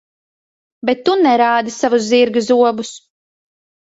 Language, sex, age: Latvian, female, 30-39